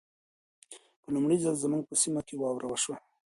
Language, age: Pashto, 30-39